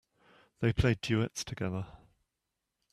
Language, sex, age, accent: English, male, 50-59, England English